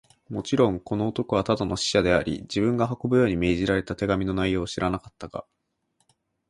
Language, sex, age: Japanese, male, 19-29